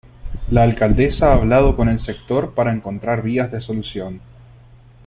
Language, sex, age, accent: Spanish, male, 19-29, Rioplatense: Argentina, Uruguay, este de Bolivia, Paraguay